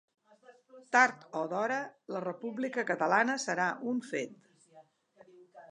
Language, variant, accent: Catalan, Central, central